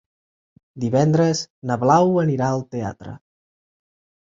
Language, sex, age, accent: Catalan, male, 19-29, central; septentrional